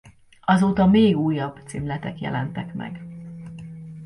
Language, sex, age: Hungarian, female, 40-49